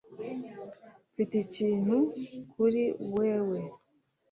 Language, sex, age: Kinyarwanda, female, 30-39